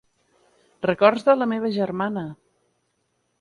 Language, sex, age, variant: Catalan, female, 50-59, Central